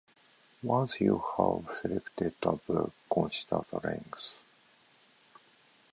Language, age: English, 50-59